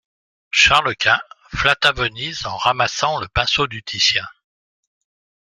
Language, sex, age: French, male, 60-69